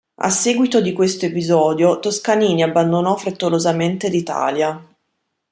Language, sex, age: Italian, female, 19-29